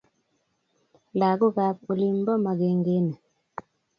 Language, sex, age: Kalenjin, female, 19-29